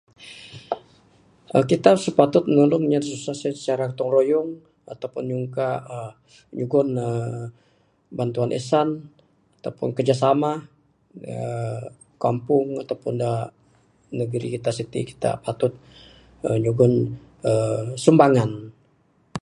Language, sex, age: Bukar-Sadung Bidayuh, male, 60-69